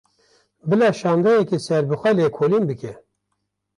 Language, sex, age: Kurdish, male, 50-59